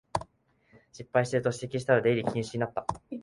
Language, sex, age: Japanese, male, 19-29